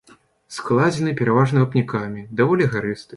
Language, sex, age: Belarusian, male, 19-29